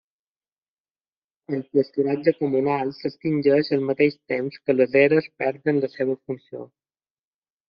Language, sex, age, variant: Catalan, male, 30-39, Balear